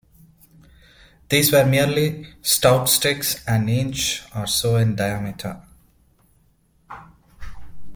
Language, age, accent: English, 30-39, India and South Asia (India, Pakistan, Sri Lanka)